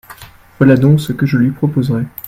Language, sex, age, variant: French, male, 19-29, Français de métropole